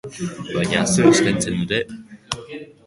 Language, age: Basque, under 19